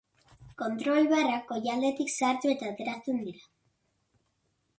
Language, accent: Basque, Erdialdekoa edo Nafarra (Gipuzkoa, Nafarroa)